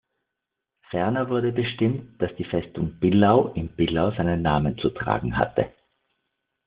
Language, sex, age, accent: German, male, 50-59, Österreichisches Deutsch